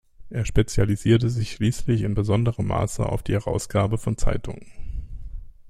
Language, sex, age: German, male, 50-59